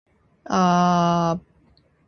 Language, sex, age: Japanese, female, 19-29